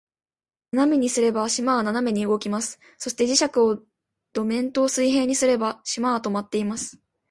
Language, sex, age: Japanese, female, 19-29